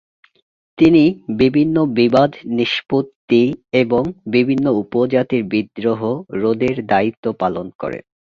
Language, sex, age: Bengali, male, 19-29